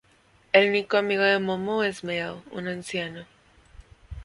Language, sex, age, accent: Spanish, female, 19-29, México